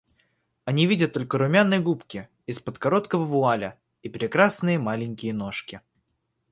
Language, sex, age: Russian, male, under 19